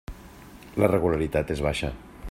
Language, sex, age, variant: Catalan, male, 40-49, Central